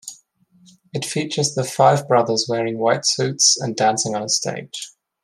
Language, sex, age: English, male, 19-29